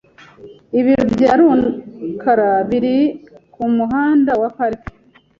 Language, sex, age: Kinyarwanda, female, 30-39